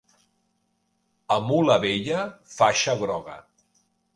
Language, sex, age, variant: Catalan, male, 40-49, Central